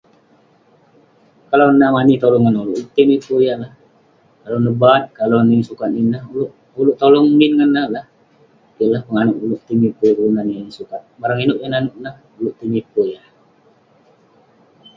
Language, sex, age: Western Penan, male, 19-29